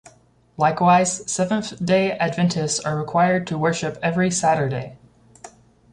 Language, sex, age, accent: English, male, 19-29, United States English